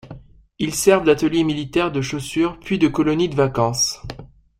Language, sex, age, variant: French, male, 19-29, Français de métropole